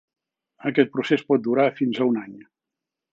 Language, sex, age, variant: Catalan, male, 60-69, Central